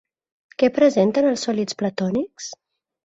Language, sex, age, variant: Catalan, female, 30-39, Central